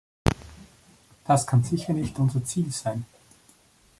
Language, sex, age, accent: German, male, 30-39, Österreichisches Deutsch